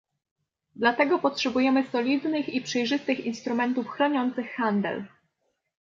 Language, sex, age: Polish, female, 19-29